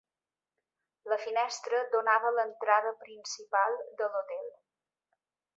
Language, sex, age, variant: Catalan, female, 40-49, Balear